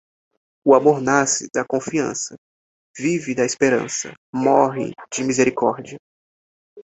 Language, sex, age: Portuguese, male, 19-29